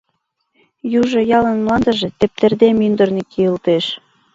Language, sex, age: Mari, female, 19-29